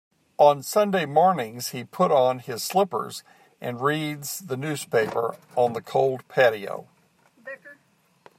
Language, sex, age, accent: English, male, 60-69, United States English